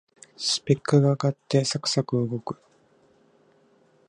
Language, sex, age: Japanese, male, 19-29